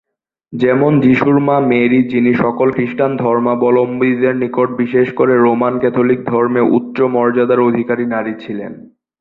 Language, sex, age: Bengali, male, under 19